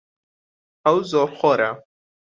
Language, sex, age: Central Kurdish, male, 19-29